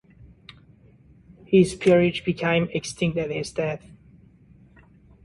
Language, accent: English, Australian English